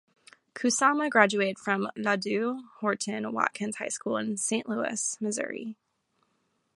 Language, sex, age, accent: English, female, 19-29, United States English